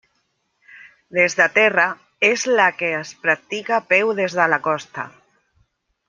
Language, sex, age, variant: Catalan, male, 50-59, Central